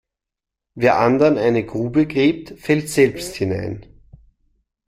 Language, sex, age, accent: German, male, 30-39, Österreichisches Deutsch